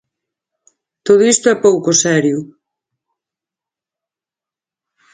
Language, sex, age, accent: Galician, female, 40-49, Central (gheada)